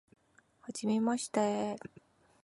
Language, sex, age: Japanese, female, 30-39